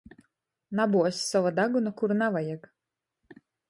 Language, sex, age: Latgalian, female, 30-39